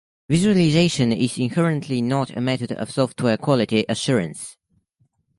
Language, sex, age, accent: English, male, under 19, United States English